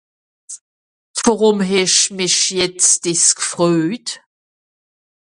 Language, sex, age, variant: Swiss German, female, 60-69, Nordniederàlemmànisch (Rishoffe, Zàwere, Bùsswìller, Hawenau, Brüemt, Stroossbùri, Molse, Dàmbàch, Schlettstàtt, Pfàlzbùri usw.)